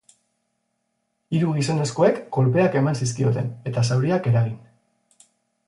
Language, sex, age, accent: Basque, male, 40-49, Mendebalekoa (Araba, Bizkaia, Gipuzkoako mendebaleko herri batzuk)